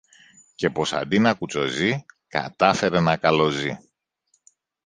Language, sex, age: Greek, male, 50-59